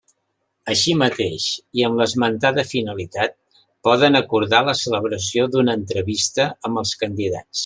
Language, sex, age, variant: Catalan, male, 60-69, Central